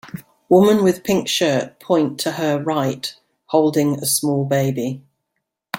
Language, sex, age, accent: English, female, 50-59, England English